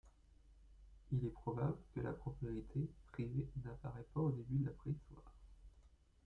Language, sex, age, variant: French, male, 30-39, Français de métropole